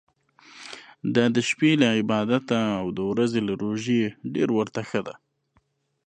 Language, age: Pashto, 19-29